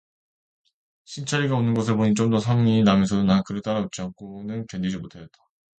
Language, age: Korean, 30-39